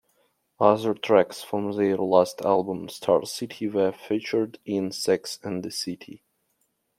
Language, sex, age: English, male, 19-29